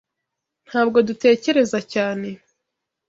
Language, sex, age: Kinyarwanda, female, 19-29